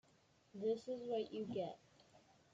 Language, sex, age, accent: English, male, under 19, United States English